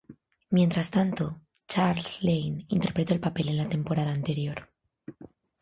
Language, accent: Spanish, España: Centro-Sur peninsular (Madrid, Toledo, Castilla-La Mancha)